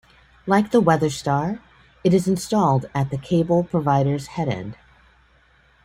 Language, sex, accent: English, female, United States English